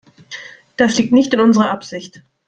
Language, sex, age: German, female, 19-29